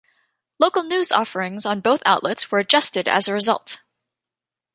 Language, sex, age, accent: English, female, 19-29, United States English